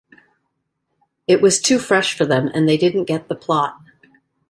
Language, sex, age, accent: English, female, 40-49, United States English